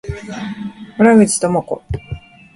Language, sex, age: Japanese, female, 40-49